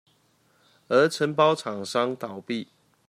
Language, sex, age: Chinese, male, 30-39